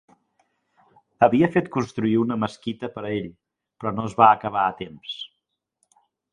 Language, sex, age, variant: Catalan, male, 40-49, Central